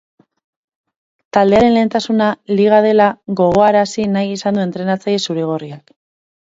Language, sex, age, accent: Basque, female, 19-29, Mendebalekoa (Araba, Bizkaia, Gipuzkoako mendebaleko herri batzuk)